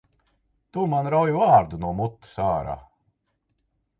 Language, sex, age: Latvian, male, 50-59